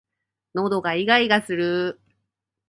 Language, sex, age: Japanese, female, 19-29